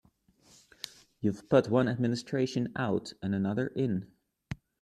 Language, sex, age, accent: English, male, 19-29, Canadian English